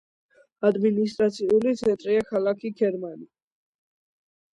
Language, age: Georgian, under 19